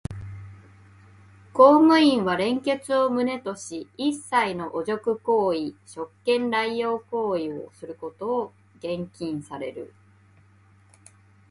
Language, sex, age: Japanese, female, 30-39